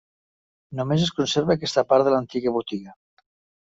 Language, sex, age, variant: Catalan, male, 50-59, Nord-Occidental